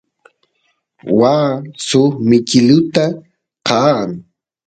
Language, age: Santiago del Estero Quichua, 30-39